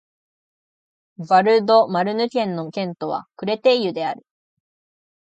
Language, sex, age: Japanese, female, 19-29